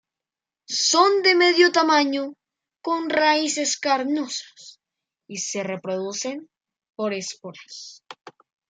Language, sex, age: Spanish, male, under 19